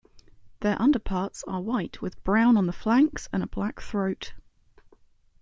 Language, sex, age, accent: English, female, 19-29, England English